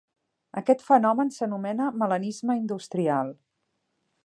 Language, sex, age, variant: Catalan, female, 40-49, Central